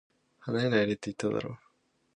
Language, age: Japanese, 19-29